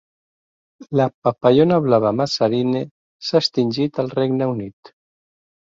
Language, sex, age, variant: Catalan, male, 60-69, Central